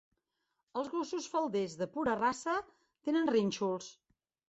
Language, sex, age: Catalan, female, 60-69